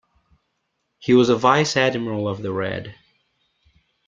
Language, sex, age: English, male, 19-29